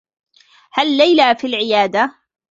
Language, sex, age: Arabic, female, 19-29